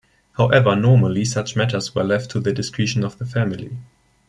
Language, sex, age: English, male, 19-29